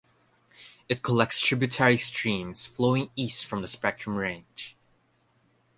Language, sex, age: English, male, 19-29